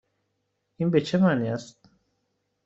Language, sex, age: Persian, male, 19-29